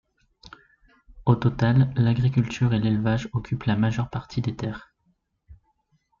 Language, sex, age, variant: French, male, 19-29, Français de métropole